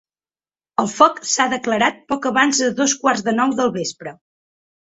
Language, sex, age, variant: Catalan, female, 19-29, Central